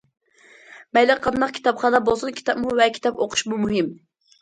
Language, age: Uyghur, 19-29